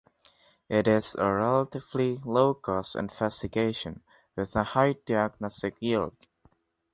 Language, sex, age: English, male, under 19